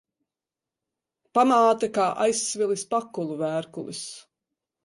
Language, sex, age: Latvian, female, 40-49